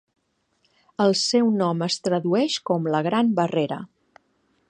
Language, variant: Catalan, Nord-Occidental